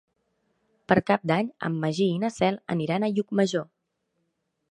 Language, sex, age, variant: Catalan, female, 19-29, Central